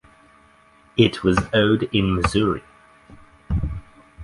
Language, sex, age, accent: English, male, 19-29, Australian English